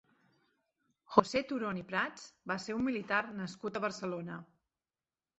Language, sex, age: Catalan, female, 40-49